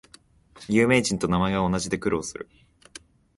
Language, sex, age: Japanese, male, 19-29